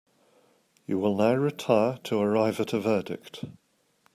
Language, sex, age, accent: English, male, 50-59, England English